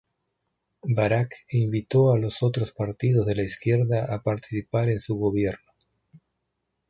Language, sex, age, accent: Spanish, male, 50-59, Rioplatense: Argentina, Uruguay, este de Bolivia, Paraguay